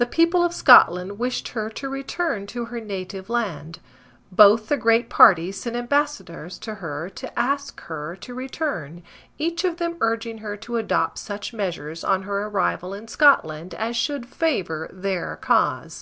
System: none